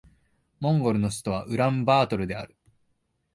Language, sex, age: Japanese, male, 19-29